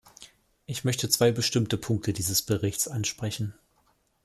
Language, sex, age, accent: German, male, 30-39, Deutschland Deutsch